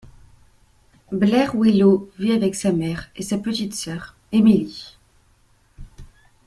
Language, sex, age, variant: French, female, 19-29, Français de métropole